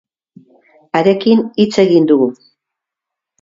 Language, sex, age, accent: Basque, female, 70-79, Mendebalekoa (Araba, Bizkaia, Gipuzkoako mendebaleko herri batzuk)